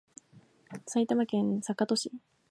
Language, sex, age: Japanese, female, under 19